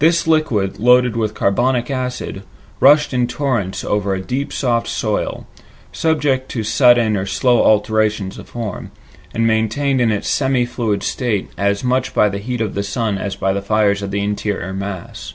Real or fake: real